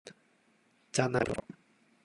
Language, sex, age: Cantonese, male, 19-29